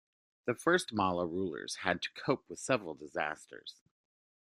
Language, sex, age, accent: English, male, 30-39, United States English